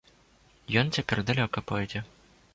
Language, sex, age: Belarusian, male, 19-29